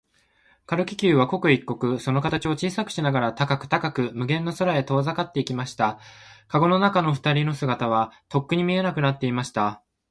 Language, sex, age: Japanese, male, 19-29